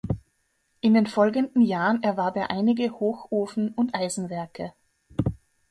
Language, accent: German, Österreichisches Deutsch